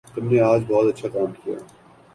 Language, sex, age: Urdu, male, 19-29